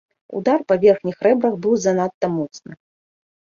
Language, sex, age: Belarusian, female, 30-39